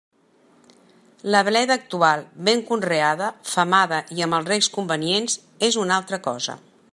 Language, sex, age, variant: Catalan, female, 60-69, Central